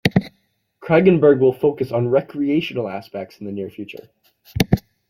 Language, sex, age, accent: English, male, 19-29, United States English